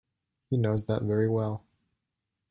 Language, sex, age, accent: English, male, 19-29, United States English